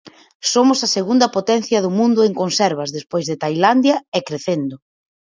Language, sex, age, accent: Galician, female, 30-39, Atlántico (seseo e gheada)